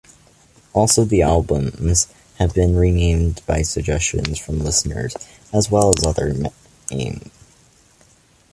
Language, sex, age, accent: English, male, under 19, United States English